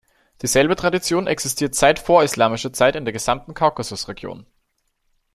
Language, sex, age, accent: German, male, 19-29, Österreichisches Deutsch